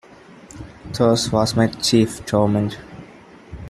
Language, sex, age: English, male, 19-29